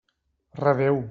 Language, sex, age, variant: Catalan, male, 40-49, Central